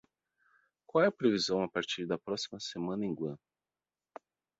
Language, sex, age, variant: Portuguese, male, 30-39, Portuguese (Brasil)